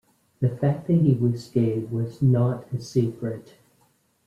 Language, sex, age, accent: English, male, 50-59, United States English